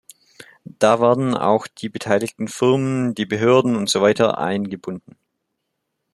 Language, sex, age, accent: German, male, under 19, Deutschland Deutsch